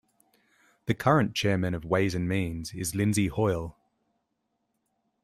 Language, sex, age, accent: English, male, 30-39, Australian English